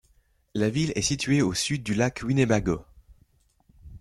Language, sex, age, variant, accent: French, male, 19-29, Français d'Europe, Français de Belgique